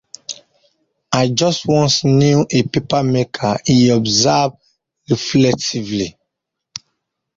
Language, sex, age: English, male, 30-39